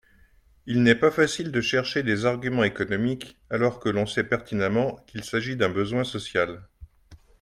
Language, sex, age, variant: French, male, 50-59, Français de métropole